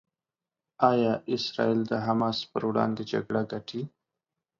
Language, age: Pashto, 30-39